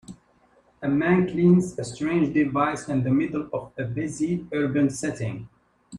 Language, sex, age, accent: English, male, 19-29, United States English